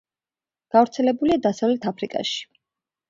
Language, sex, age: Georgian, female, 30-39